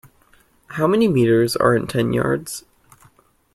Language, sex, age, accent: English, male, 19-29, United States English